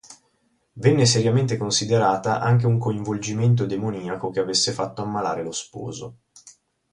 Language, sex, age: Italian, male, 30-39